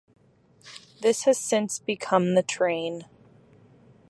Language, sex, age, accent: English, female, under 19, United States English